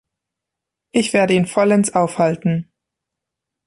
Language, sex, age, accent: German, female, 19-29, Deutschland Deutsch